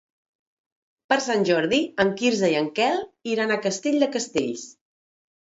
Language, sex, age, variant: Catalan, female, 40-49, Central